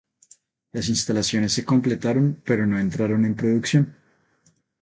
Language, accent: Spanish, Andino-Pacífico: Colombia, Perú, Ecuador, oeste de Bolivia y Venezuela andina